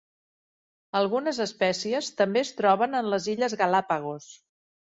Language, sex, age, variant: Catalan, female, 60-69, Central